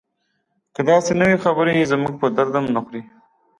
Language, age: Pashto, 19-29